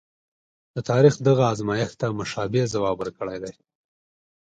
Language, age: Pashto, 30-39